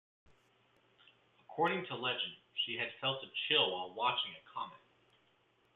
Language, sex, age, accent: English, male, 19-29, United States English